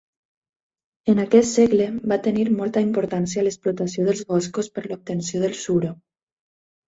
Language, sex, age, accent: Catalan, female, 30-39, valencià